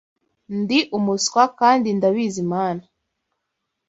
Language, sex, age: Kinyarwanda, female, 19-29